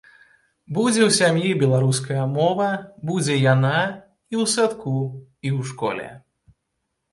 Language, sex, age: Belarusian, male, 19-29